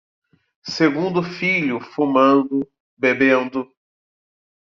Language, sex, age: Portuguese, male, 40-49